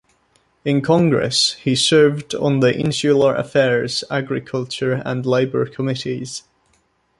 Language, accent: English, England English